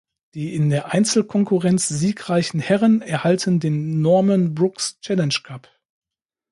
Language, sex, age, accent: German, male, 40-49, Deutschland Deutsch